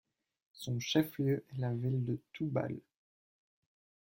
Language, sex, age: French, male, 19-29